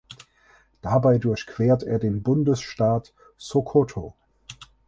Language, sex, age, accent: German, male, 30-39, Deutschland Deutsch